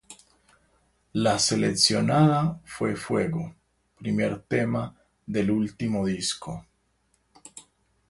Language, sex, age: Spanish, male, 19-29